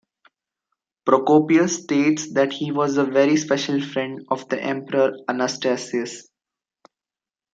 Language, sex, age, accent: English, male, 19-29, India and South Asia (India, Pakistan, Sri Lanka)